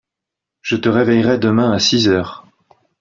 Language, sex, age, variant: French, male, 40-49, Français de métropole